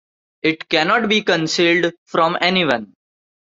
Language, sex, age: English, male, 19-29